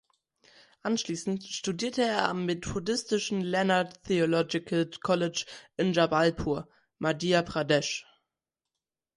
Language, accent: German, Deutschland Deutsch